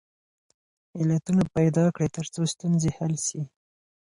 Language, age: Pashto, 19-29